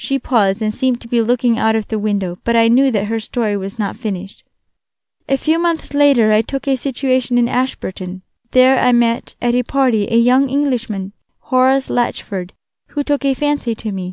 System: none